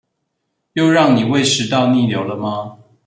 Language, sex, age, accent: Chinese, male, 30-39, 出生地：彰化縣